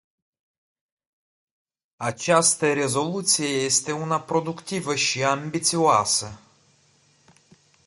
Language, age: Romanian, 19-29